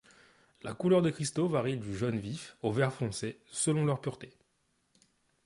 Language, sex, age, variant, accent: French, male, 19-29, Français des départements et régions d'outre-mer, Français de La Réunion